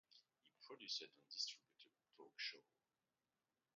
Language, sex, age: English, male, 40-49